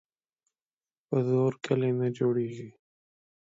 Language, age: Pashto, 19-29